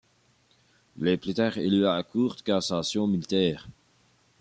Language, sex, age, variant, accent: French, male, 40-49, Français d'Amérique du Nord, Français du Canada